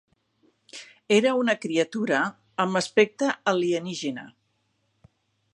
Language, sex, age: Catalan, female, 60-69